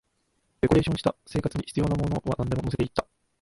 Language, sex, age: Japanese, male, 19-29